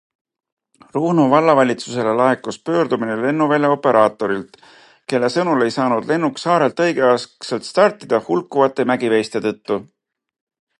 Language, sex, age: Estonian, male, 40-49